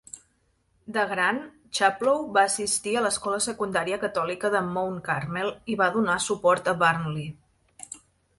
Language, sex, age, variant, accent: Catalan, female, 30-39, Central, nord-oriental; Empordanès